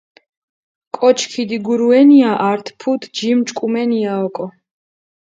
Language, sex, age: Mingrelian, female, 19-29